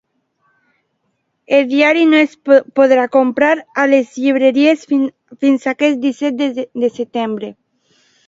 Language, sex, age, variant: Catalan, female, under 19, Alacantí